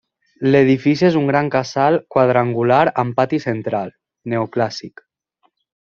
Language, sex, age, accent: Catalan, male, 19-29, valencià